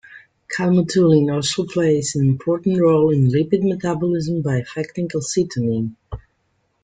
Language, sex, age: English, female, 40-49